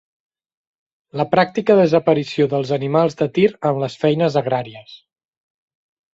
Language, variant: Catalan, Central